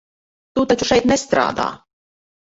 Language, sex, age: Latvian, female, 40-49